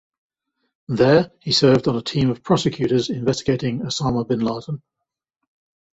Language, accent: English, England English